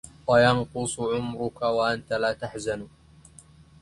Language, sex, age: Arabic, male, 19-29